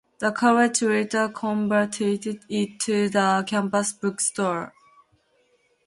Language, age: English, 19-29